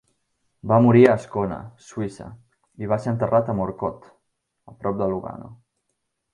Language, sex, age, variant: Catalan, male, 19-29, Central